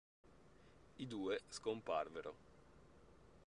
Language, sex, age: Italian, male, 30-39